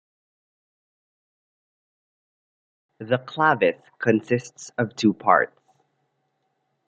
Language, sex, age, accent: English, male, 19-29, Filipino